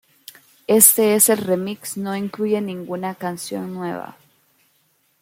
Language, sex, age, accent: Spanish, female, 19-29, América central